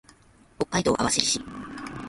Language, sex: Japanese, female